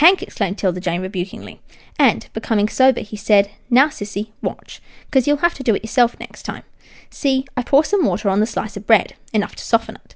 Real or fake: real